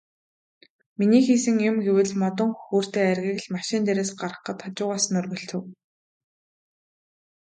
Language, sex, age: Mongolian, female, 19-29